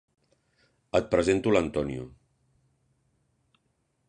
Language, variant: Catalan, Central